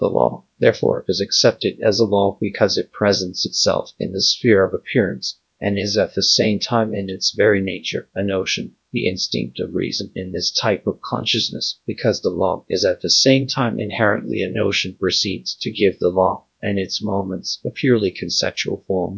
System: TTS, GradTTS